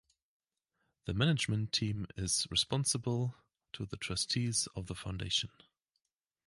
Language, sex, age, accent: English, male, 19-29, England English